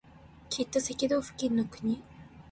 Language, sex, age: Japanese, female, 19-29